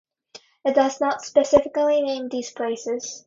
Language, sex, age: English, female, 19-29